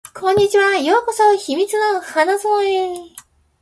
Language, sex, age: Japanese, female, 50-59